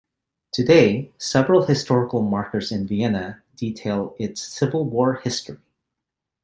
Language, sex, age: English, male, 40-49